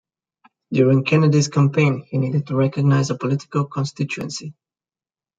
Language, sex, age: English, male, 19-29